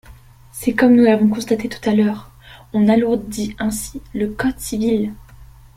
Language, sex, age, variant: French, female, under 19, Français de métropole